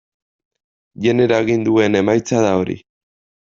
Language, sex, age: Basque, male, 19-29